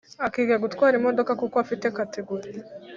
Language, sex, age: Kinyarwanda, female, under 19